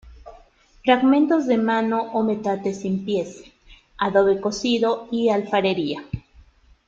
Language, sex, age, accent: Spanish, female, 30-39, Andino-Pacífico: Colombia, Perú, Ecuador, oeste de Bolivia y Venezuela andina